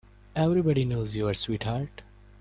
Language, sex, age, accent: English, male, 19-29, India and South Asia (India, Pakistan, Sri Lanka)